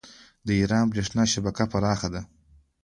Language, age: Pashto, under 19